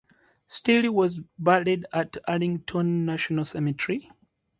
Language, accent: English, England English